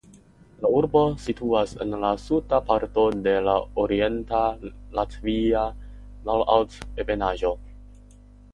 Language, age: Esperanto, under 19